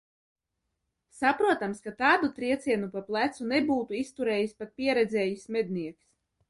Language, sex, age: Latvian, female, 19-29